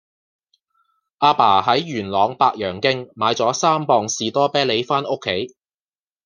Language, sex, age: Cantonese, male, 40-49